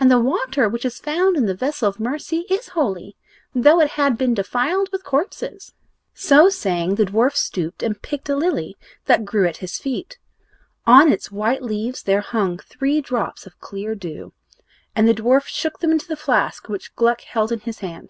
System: none